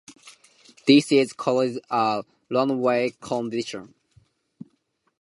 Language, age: English, 19-29